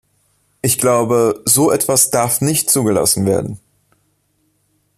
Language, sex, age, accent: German, male, 19-29, Deutschland Deutsch